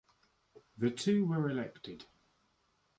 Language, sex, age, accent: English, male, 30-39, England English